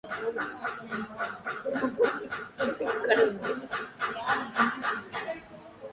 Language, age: Tamil, 40-49